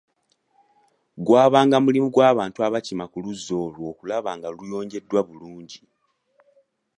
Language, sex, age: Ganda, male, 19-29